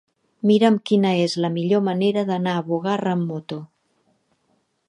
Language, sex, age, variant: Catalan, female, 60-69, Central